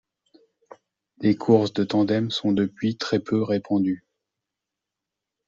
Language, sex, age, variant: French, male, 40-49, Français de métropole